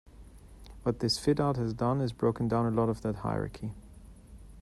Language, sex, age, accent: English, male, 40-49, England English